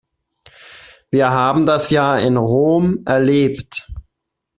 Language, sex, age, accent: German, male, 30-39, Deutschland Deutsch